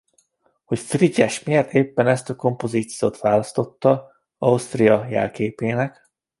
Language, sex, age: Hungarian, male, 19-29